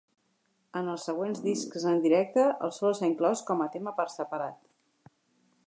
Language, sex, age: Catalan, female, 40-49